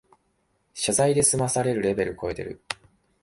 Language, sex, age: Japanese, male, 19-29